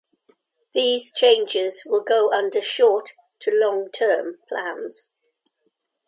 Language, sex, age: English, female, 70-79